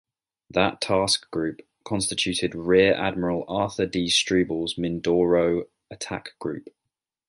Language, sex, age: English, male, 19-29